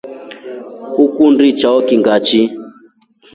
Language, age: Rombo, 30-39